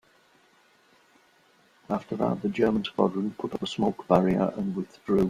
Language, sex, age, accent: English, male, 60-69, England English